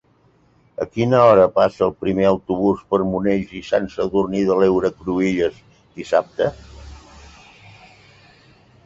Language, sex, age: Catalan, male, 70-79